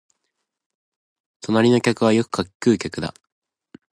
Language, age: Japanese, 19-29